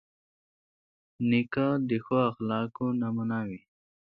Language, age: Pashto, 19-29